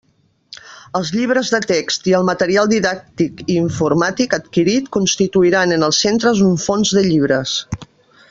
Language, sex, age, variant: Catalan, female, 60-69, Central